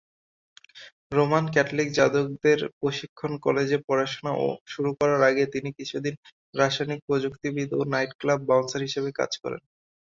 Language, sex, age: Bengali, male, 19-29